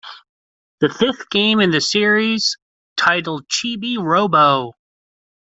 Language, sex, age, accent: English, male, 19-29, United States English